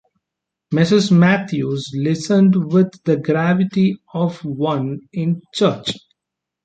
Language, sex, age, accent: English, male, 30-39, India and South Asia (India, Pakistan, Sri Lanka)